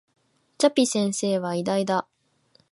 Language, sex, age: Japanese, female, 19-29